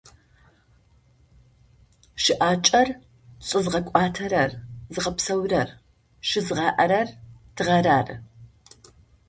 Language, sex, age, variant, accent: Adyghe, female, 50-59, Адыгабзэ (Кирил, пстэумэ зэдыряе), Бжъэдыгъу (Bjeduğ)